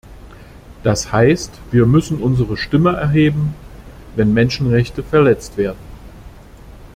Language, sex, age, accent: German, male, 40-49, Deutschland Deutsch